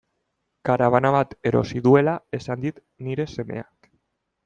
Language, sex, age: Basque, male, 30-39